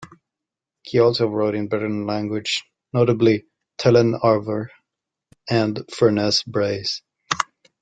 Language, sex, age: English, male, 19-29